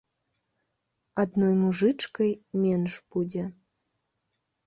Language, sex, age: Belarusian, female, 30-39